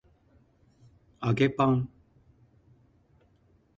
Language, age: Japanese, 50-59